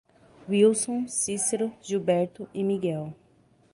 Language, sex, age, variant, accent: Portuguese, female, 30-39, Portuguese (Brasil), Paulista